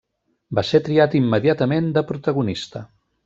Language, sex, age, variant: Catalan, male, 50-59, Central